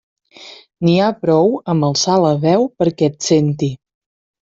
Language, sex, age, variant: Catalan, female, 30-39, Central